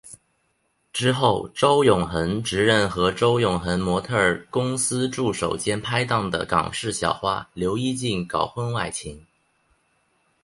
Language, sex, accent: Chinese, male, 出生地：上海市